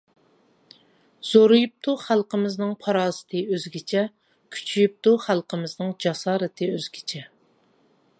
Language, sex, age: Uyghur, female, 40-49